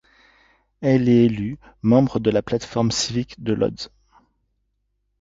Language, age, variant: French, 40-49, Français de métropole